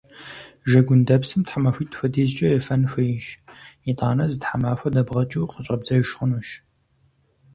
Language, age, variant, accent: Kabardian, 19-29, Адыгэбзэ (Къэбэрдей, Кирил, псоми зэдай), Джылэхъстэней (Gilahsteney)